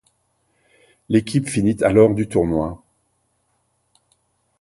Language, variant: French, Français de métropole